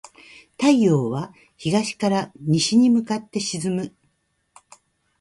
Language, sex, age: Japanese, female, 50-59